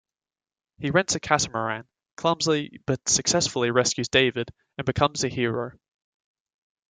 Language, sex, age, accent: English, male, 19-29, Australian English